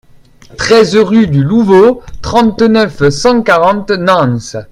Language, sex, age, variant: French, male, 19-29, Français de métropole